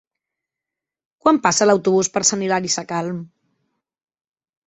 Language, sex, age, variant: Catalan, female, 30-39, Central